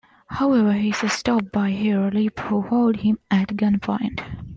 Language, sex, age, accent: English, female, 19-29, India and South Asia (India, Pakistan, Sri Lanka)